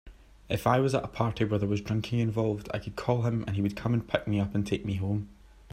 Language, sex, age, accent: English, male, 19-29, Scottish English